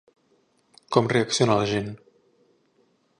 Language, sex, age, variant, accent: Catalan, male, 19-29, Central, central